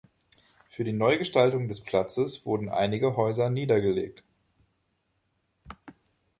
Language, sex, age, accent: German, male, 19-29, Deutschland Deutsch